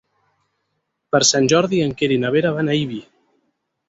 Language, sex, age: Catalan, male, 19-29